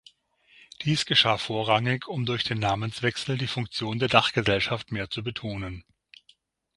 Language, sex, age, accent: German, male, 50-59, Deutschland Deutsch; Süddeutsch